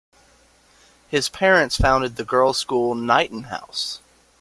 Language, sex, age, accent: English, male, 30-39, United States English